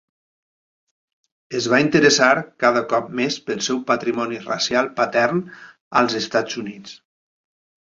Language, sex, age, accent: Catalan, male, 30-39, valencià